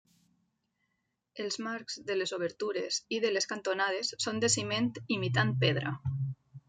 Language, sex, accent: Catalan, female, valencià